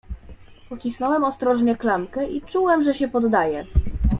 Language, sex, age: Polish, female, 19-29